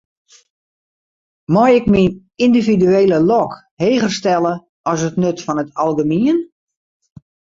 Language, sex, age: Western Frisian, female, 50-59